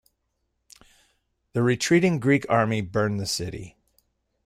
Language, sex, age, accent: English, male, 50-59, United States English